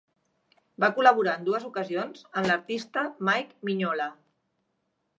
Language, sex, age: Catalan, female, 50-59